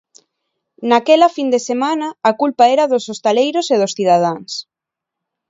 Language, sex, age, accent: Galician, female, 19-29, Neofalante